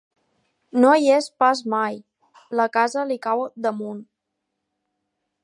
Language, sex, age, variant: Catalan, female, 19-29, Balear